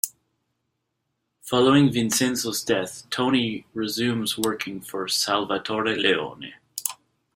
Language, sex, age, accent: English, male, 30-39, Canadian English